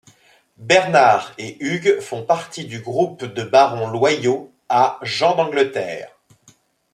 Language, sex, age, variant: French, male, 30-39, Français de métropole